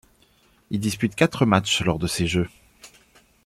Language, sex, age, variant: French, male, 40-49, Français de métropole